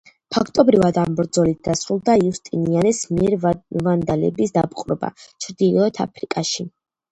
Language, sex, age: Georgian, female, under 19